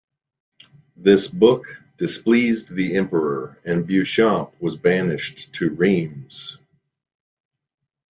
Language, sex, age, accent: English, male, 40-49, United States English